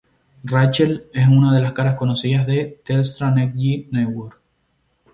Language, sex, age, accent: Spanish, male, 19-29, España: Islas Canarias